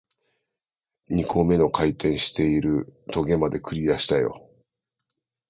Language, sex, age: Japanese, male, 40-49